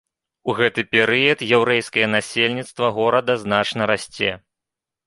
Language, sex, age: Belarusian, male, 30-39